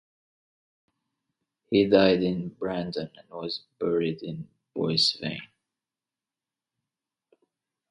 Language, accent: English, United States English